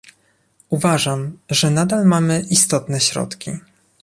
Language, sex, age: Polish, male, 19-29